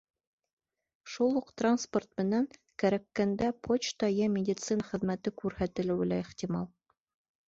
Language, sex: Bashkir, female